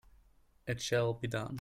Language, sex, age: English, male, 19-29